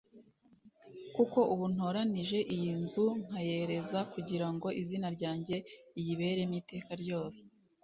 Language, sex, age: Kinyarwanda, female, 19-29